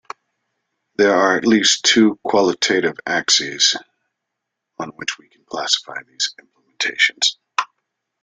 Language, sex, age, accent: English, male, 40-49, United States English